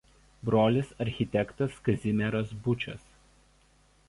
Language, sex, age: Lithuanian, male, 30-39